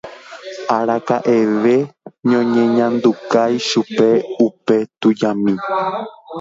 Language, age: Guarani, 19-29